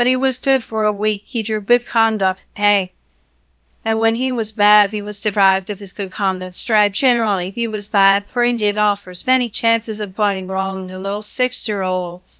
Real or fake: fake